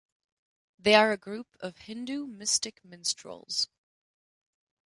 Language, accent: English, United States English